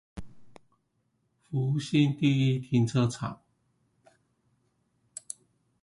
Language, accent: Chinese, 出生地：臺南市